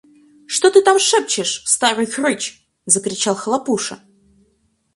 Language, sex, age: Russian, female, 19-29